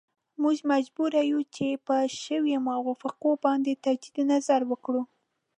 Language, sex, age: Pashto, female, 19-29